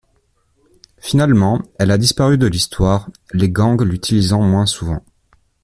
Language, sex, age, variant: French, male, 19-29, Français de métropole